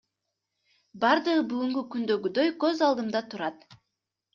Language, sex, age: Kyrgyz, female, 19-29